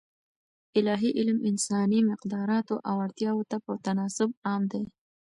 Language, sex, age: Pashto, female, 19-29